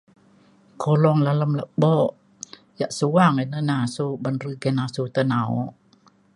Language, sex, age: Mainstream Kenyah, female, 70-79